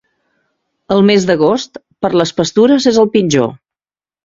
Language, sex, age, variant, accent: Catalan, female, 40-49, Central, Català central